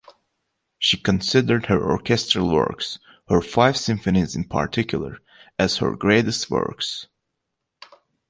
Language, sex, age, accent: English, male, 19-29, United States English